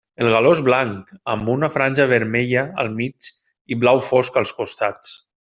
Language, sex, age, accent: Catalan, male, 30-39, valencià